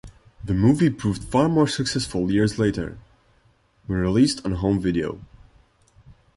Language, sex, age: English, male, 19-29